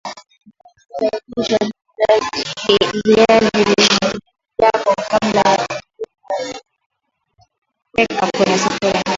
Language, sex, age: Swahili, female, 19-29